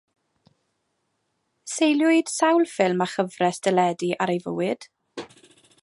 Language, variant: Welsh, Mid Wales